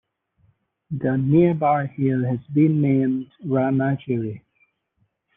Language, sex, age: English, male, 40-49